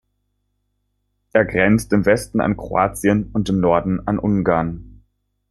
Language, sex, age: German, male, 19-29